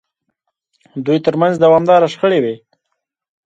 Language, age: Pashto, 30-39